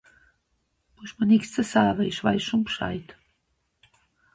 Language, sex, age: Swiss German, female, 60-69